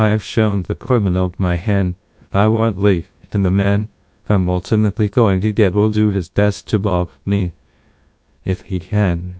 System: TTS, GlowTTS